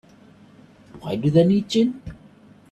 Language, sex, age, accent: English, male, 30-39, England English